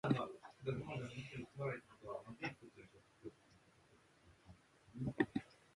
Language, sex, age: Japanese, male, under 19